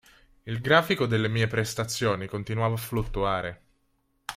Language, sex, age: Italian, male, 19-29